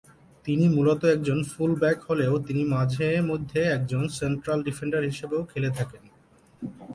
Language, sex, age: Bengali, male, 30-39